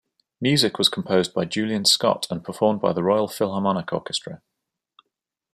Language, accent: English, England English